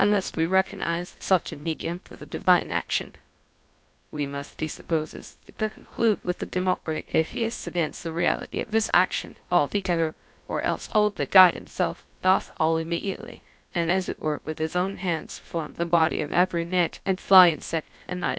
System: TTS, GlowTTS